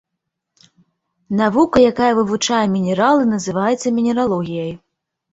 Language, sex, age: Belarusian, female, 19-29